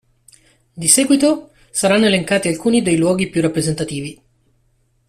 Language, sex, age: Italian, male, 30-39